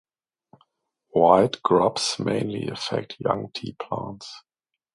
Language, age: English, 30-39